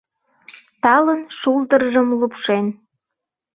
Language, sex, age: Mari, female, 19-29